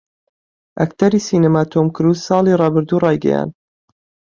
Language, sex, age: Central Kurdish, male, 19-29